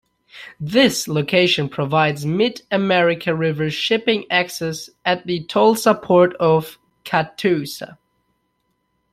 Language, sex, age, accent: English, male, 19-29, United States English